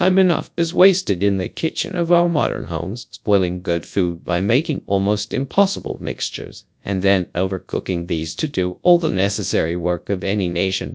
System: TTS, GradTTS